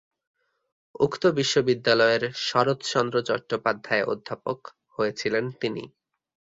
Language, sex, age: Bengali, male, 19-29